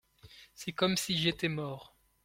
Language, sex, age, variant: French, male, 19-29, Français de métropole